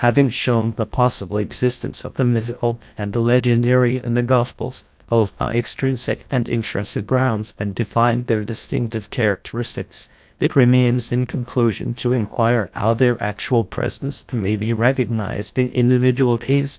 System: TTS, GlowTTS